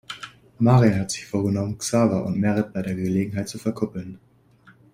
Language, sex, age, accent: German, male, under 19, Deutschland Deutsch